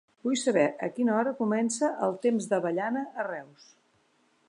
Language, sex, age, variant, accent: Catalan, female, 60-69, Central, central